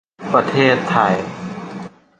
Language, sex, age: Thai, male, under 19